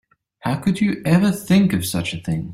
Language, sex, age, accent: English, male, 30-39, Australian English